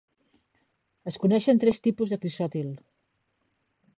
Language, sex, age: Catalan, female, 50-59